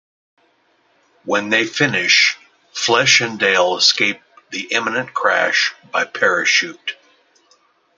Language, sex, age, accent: English, male, 50-59, United States English